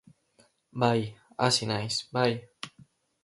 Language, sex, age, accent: Basque, male, under 19, Mendebalekoa (Araba, Bizkaia, Gipuzkoako mendebaleko herri batzuk)